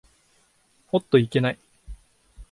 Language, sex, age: Japanese, male, under 19